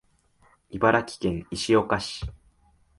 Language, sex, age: Japanese, male, 19-29